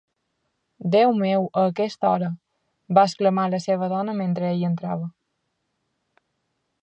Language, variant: Catalan, Balear